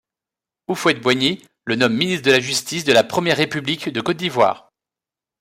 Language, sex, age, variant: French, male, 40-49, Français de métropole